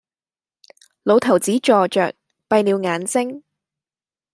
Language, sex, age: Cantonese, female, 19-29